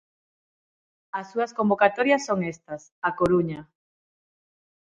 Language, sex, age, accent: Galician, female, 30-39, Normativo (estándar); Neofalante